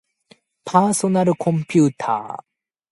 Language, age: Japanese, 19-29